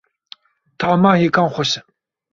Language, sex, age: Kurdish, male, 19-29